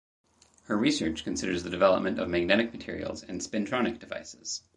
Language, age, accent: English, 30-39, United States English